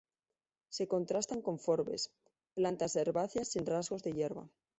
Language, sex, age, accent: Spanish, female, 19-29, España: Centro-Sur peninsular (Madrid, Toledo, Castilla-La Mancha)